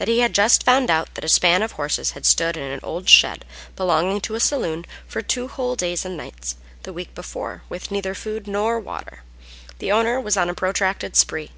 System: none